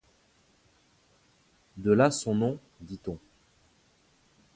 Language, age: French, 30-39